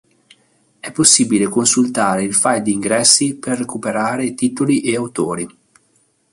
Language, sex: Italian, male